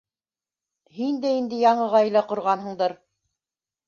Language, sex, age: Bashkir, female, 60-69